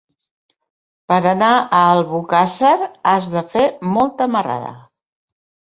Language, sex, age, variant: Catalan, female, 60-69, Central